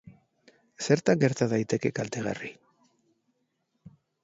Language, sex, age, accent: Basque, male, 30-39, Mendebalekoa (Araba, Bizkaia, Gipuzkoako mendebaleko herri batzuk)